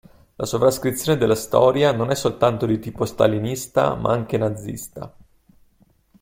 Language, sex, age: Italian, male, 30-39